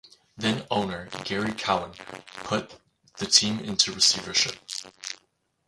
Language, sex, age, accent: English, male, 19-29, Canadian English